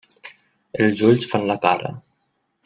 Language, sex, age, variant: Catalan, male, 19-29, Nord-Occidental